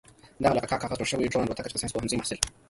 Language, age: Pashto, 19-29